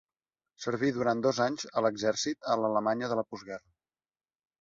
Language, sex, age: Catalan, male, 19-29